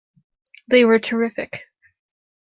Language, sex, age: English, female, 30-39